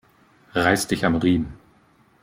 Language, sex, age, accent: German, male, 30-39, Deutschland Deutsch